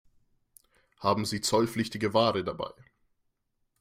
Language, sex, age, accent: German, male, 19-29, Deutschland Deutsch